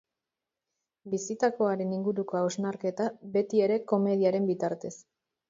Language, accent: Basque, Erdialdekoa edo Nafarra (Gipuzkoa, Nafarroa)